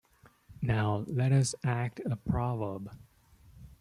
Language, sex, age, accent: English, male, 30-39, India and South Asia (India, Pakistan, Sri Lanka)